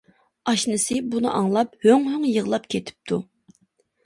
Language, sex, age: Uyghur, female, 19-29